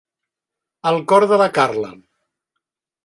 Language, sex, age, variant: Catalan, male, 50-59, Central